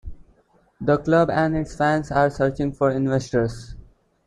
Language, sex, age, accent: English, male, 19-29, India and South Asia (India, Pakistan, Sri Lanka)